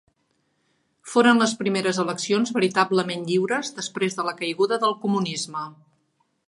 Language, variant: Catalan, Central